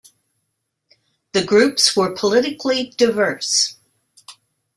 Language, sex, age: English, female, 60-69